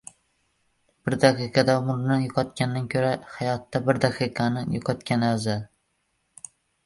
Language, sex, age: Uzbek, male, under 19